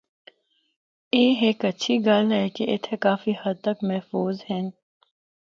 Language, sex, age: Northern Hindko, female, 19-29